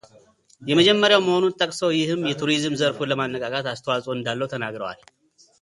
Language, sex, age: Amharic, male, 30-39